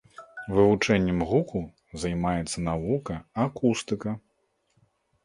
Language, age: Belarusian, 30-39